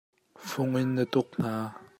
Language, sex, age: Hakha Chin, male, 30-39